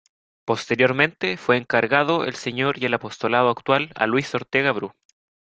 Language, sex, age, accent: Spanish, male, under 19, Chileno: Chile, Cuyo